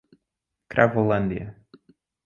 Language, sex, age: Portuguese, male, 30-39